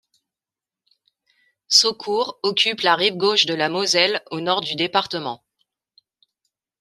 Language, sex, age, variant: French, female, 40-49, Français de métropole